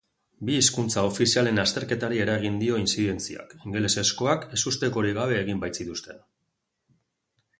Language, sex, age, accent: Basque, male, 40-49, Mendebalekoa (Araba, Bizkaia, Gipuzkoako mendebaleko herri batzuk)